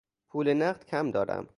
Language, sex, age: Persian, male, under 19